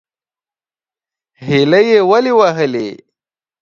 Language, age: Pashto, 19-29